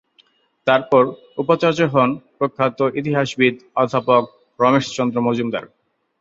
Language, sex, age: Bengali, male, 19-29